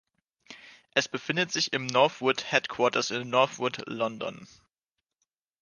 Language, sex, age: German, male, 19-29